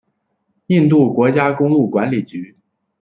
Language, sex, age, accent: Chinese, male, under 19, 出生地：黑龙江省